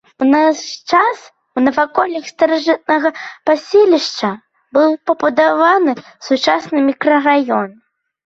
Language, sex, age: Belarusian, female, 30-39